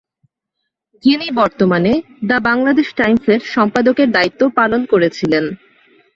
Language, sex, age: Bengali, female, 30-39